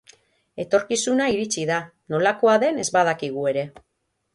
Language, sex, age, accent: Basque, female, 40-49, Mendebalekoa (Araba, Bizkaia, Gipuzkoako mendebaleko herri batzuk)